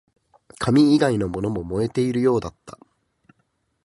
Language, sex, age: Japanese, male, 19-29